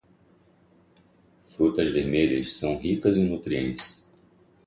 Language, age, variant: Portuguese, 40-49, Portuguese (Brasil)